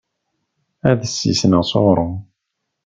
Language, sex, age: Kabyle, male, 30-39